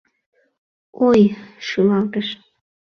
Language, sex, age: Mari, female, 19-29